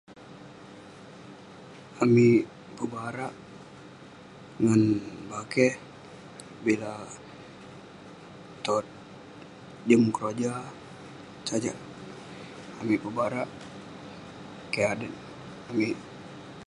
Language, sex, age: Western Penan, male, under 19